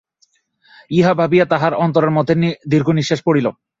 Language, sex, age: Bengali, male, 19-29